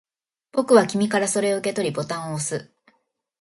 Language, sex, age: Japanese, female, 40-49